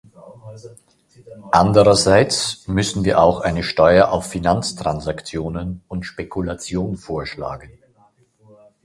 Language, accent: German, Österreichisches Deutsch